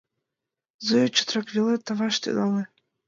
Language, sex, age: Mari, female, 19-29